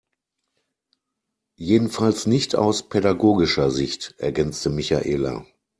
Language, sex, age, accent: German, male, 40-49, Deutschland Deutsch